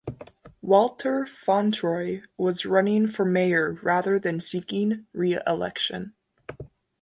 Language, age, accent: English, under 19, United States English